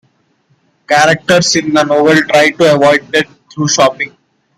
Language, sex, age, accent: English, male, under 19, India and South Asia (India, Pakistan, Sri Lanka)